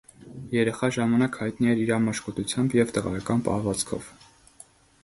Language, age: Armenian, 19-29